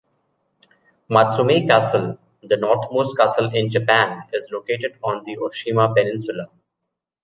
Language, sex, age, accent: English, male, 30-39, United States English